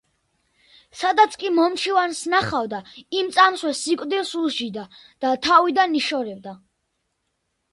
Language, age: Georgian, under 19